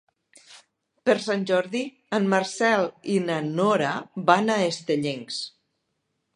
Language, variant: Catalan, Nord-Occidental